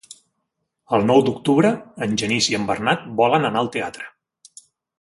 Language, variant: Catalan, Central